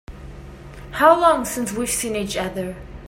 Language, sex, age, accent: English, female, 19-29, England English